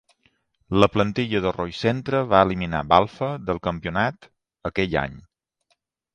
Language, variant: Catalan, Balear